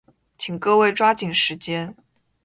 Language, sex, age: Chinese, female, 19-29